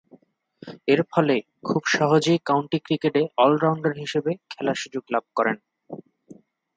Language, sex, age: Bengali, male, 30-39